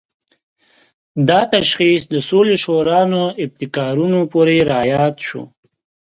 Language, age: Pashto, 19-29